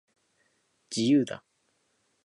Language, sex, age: Japanese, male, under 19